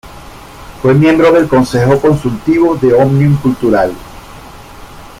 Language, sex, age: Spanish, male, 50-59